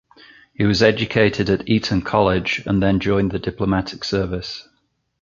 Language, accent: English, England English